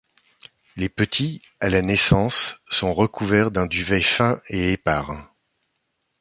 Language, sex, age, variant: French, male, 60-69, Français de métropole